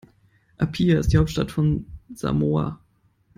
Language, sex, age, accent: German, male, 19-29, Deutschland Deutsch